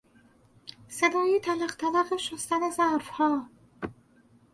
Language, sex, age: Persian, female, 40-49